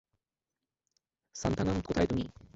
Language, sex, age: Bengali, male, 19-29